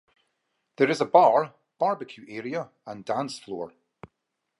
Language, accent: English, Scottish English